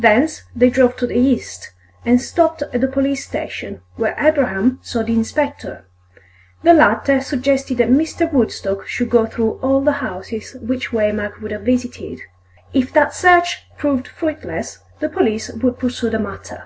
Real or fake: real